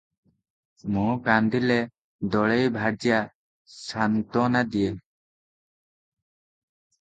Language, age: Odia, 19-29